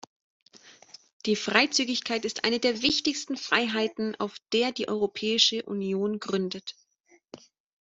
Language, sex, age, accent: German, female, 30-39, Deutschland Deutsch